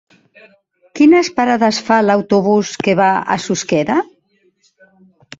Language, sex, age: Catalan, female, 60-69